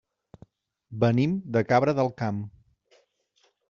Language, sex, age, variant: Catalan, male, 30-39, Central